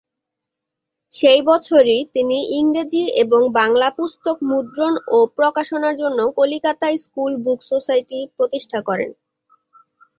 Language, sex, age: Bengali, female, 19-29